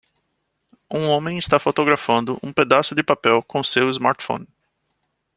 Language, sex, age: Portuguese, male, 40-49